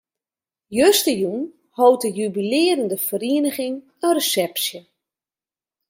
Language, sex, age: Western Frisian, female, 40-49